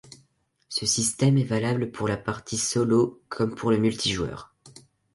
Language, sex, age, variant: French, male, under 19, Français de métropole